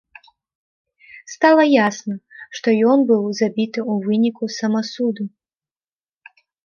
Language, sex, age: Belarusian, female, 19-29